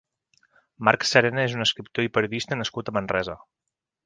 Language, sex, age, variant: Catalan, male, 40-49, Central